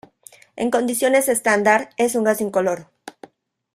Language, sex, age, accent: Spanish, female, 40-49, México